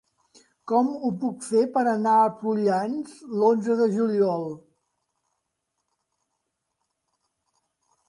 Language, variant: Catalan, Central